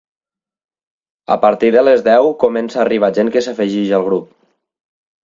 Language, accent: Catalan, septentrional; valencià